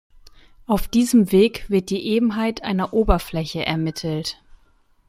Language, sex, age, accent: German, male, 19-29, Deutschland Deutsch